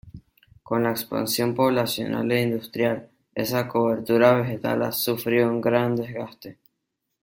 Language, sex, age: Spanish, male, under 19